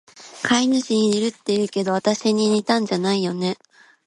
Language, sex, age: Japanese, female, under 19